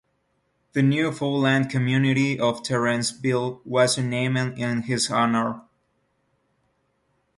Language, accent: English, United States English